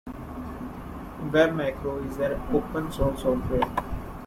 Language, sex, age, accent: English, male, 19-29, India and South Asia (India, Pakistan, Sri Lanka)